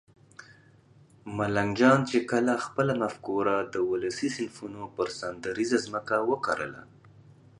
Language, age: Pashto, 30-39